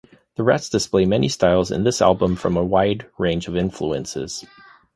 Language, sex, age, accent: English, male, 30-39, United States English